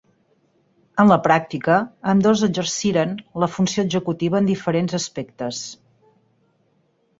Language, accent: Catalan, Garrotxi